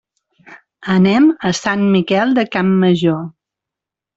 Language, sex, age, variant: Catalan, female, 40-49, Central